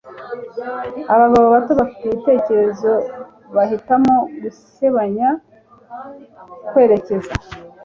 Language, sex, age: Kinyarwanda, female, 40-49